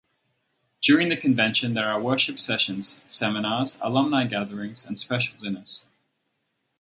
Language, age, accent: English, 30-39, Australian English